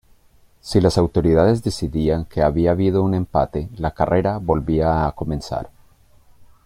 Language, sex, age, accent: Spanish, male, 40-49, Caribe: Cuba, Venezuela, Puerto Rico, República Dominicana, Panamá, Colombia caribeña, México caribeño, Costa del golfo de México